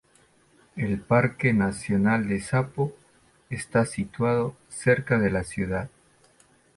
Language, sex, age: Spanish, male, 50-59